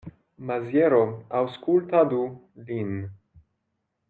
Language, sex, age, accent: Esperanto, male, 19-29, Internacia